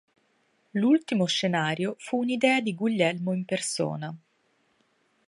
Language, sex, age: Italian, female, 19-29